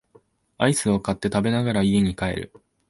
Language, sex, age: Japanese, male, 19-29